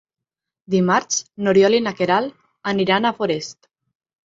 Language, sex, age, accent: Catalan, female, 19-29, Lleidatà